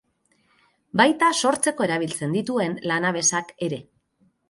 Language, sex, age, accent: Basque, female, 50-59, Mendebalekoa (Araba, Bizkaia, Gipuzkoako mendebaleko herri batzuk)